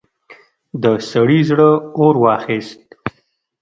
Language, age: Pashto, 30-39